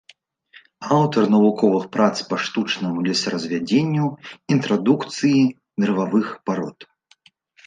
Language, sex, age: Belarusian, male, 19-29